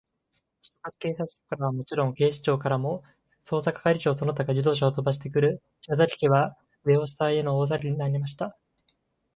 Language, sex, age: Japanese, male, 19-29